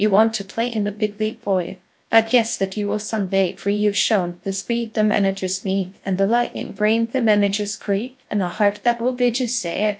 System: TTS, GlowTTS